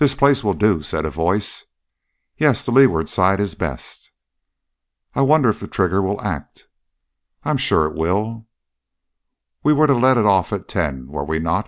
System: none